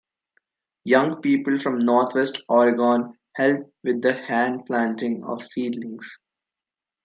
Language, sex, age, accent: English, male, 19-29, India and South Asia (India, Pakistan, Sri Lanka)